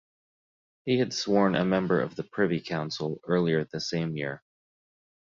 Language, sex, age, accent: English, male, 30-39, United States English